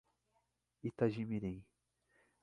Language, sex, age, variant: Portuguese, male, 30-39, Portuguese (Brasil)